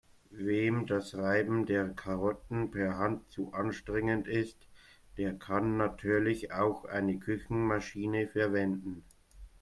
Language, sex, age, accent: German, male, 19-29, Deutschland Deutsch